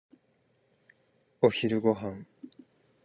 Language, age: Japanese, 19-29